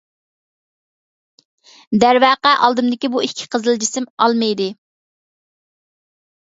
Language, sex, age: Uyghur, female, 19-29